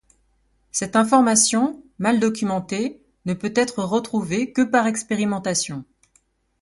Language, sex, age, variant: French, female, 30-39, Français de métropole